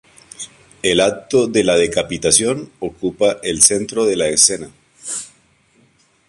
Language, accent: Spanish, Andino-Pacífico: Colombia, Perú, Ecuador, oeste de Bolivia y Venezuela andina